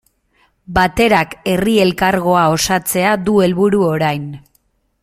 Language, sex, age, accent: Basque, female, 19-29, Mendebalekoa (Araba, Bizkaia, Gipuzkoako mendebaleko herri batzuk)